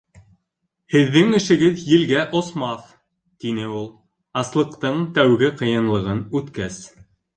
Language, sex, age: Bashkir, male, 19-29